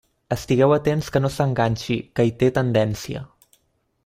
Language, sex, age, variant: Catalan, male, 19-29, Central